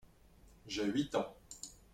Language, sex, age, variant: French, male, 19-29, Français de métropole